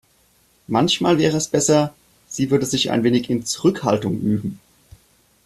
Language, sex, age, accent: German, male, 30-39, Deutschland Deutsch